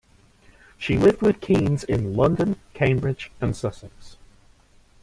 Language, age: English, 30-39